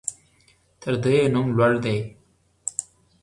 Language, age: Pashto, 30-39